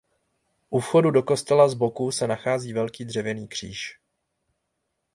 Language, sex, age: Czech, male, 30-39